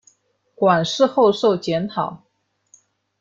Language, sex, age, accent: Chinese, female, 19-29, 出生地：上海市